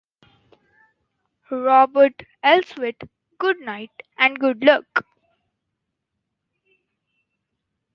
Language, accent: English, India and South Asia (India, Pakistan, Sri Lanka)